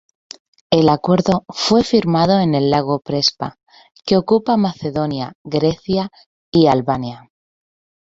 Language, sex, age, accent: Spanish, female, 30-39, España: Centro-Sur peninsular (Madrid, Toledo, Castilla-La Mancha)